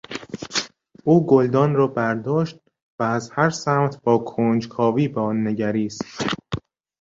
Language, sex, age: Persian, male, 19-29